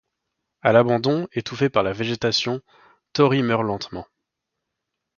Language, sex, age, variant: French, male, 19-29, Français de métropole